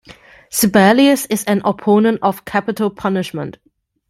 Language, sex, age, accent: English, female, 19-29, Hong Kong English